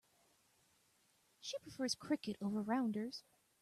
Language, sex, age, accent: English, female, 30-39, United States English